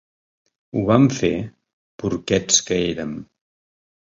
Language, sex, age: Catalan, male, 50-59